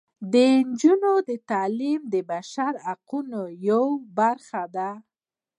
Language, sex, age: Pashto, female, 30-39